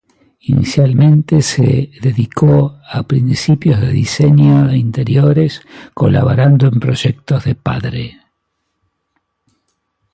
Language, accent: Spanish, Rioplatense: Argentina, Uruguay, este de Bolivia, Paraguay